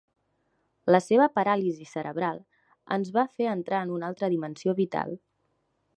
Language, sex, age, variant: Catalan, female, 19-29, Central